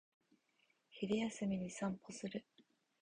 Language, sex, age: Japanese, female, 19-29